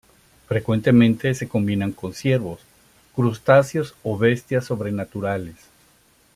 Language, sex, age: Spanish, male, 50-59